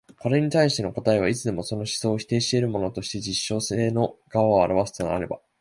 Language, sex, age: Japanese, male, 19-29